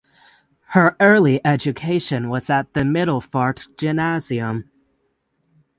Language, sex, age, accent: English, male, 19-29, United States English; England English